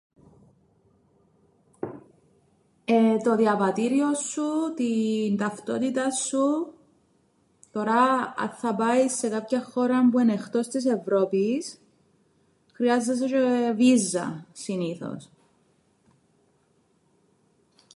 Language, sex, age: Greek, female, 30-39